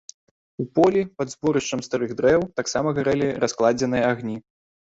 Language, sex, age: Belarusian, male, 19-29